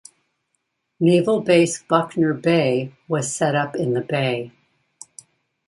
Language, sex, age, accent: English, female, 60-69, United States English